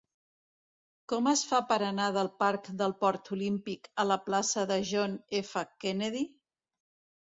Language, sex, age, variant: Catalan, female, 50-59, Central